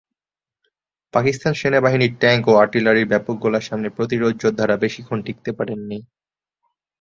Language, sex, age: Bengali, male, 19-29